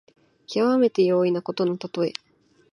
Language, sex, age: Japanese, female, 19-29